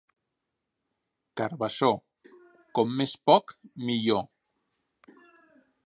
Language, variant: Catalan, Central